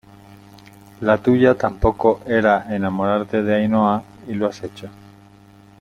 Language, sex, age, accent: Spanish, male, 60-69, España: Centro-Sur peninsular (Madrid, Toledo, Castilla-La Mancha)